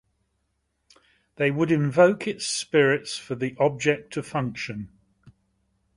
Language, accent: English, England English